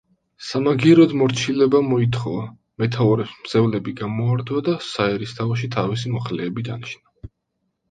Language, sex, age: Georgian, male, 19-29